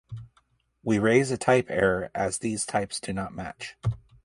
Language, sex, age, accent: English, male, 40-49, United States English